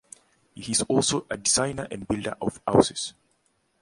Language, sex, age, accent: English, male, 19-29, United States English